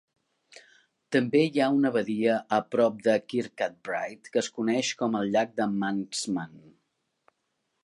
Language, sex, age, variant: Catalan, female, 50-59, Central